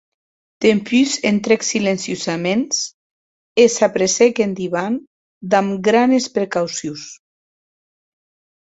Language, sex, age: Occitan, female, 40-49